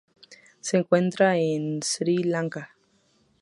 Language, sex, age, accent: Spanish, female, 19-29, México